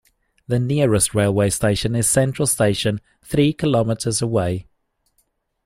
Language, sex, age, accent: English, male, 30-39, Southern African (South Africa, Zimbabwe, Namibia)